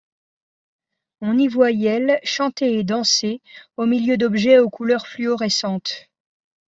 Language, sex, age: French, female, 50-59